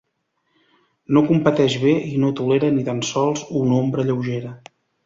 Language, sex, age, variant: Catalan, male, 30-39, Central